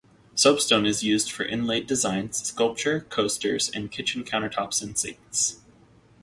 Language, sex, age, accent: English, male, 30-39, United States English